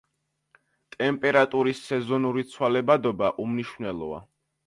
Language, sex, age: Georgian, male, under 19